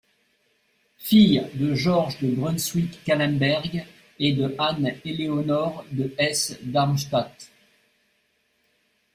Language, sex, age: French, male, 50-59